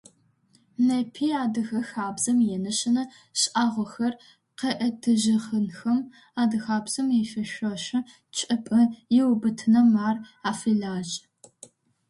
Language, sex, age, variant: Adyghe, female, under 19, Адыгабзэ (Кирил, пстэумэ зэдыряе)